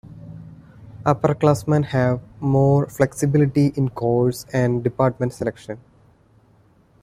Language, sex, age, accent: English, male, 19-29, India and South Asia (India, Pakistan, Sri Lanka)